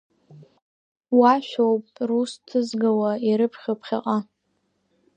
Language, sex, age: Abkhazian, female, under 19